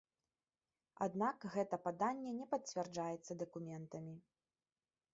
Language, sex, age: Belarusian, female, 19-29